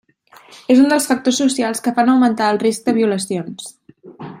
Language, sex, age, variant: Catalan, female, 19-29, Central